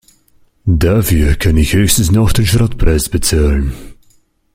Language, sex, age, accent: German, male, 19-29, Österreichisches Deutsch